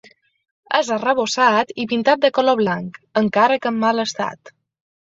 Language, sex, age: Catalan, female, under 19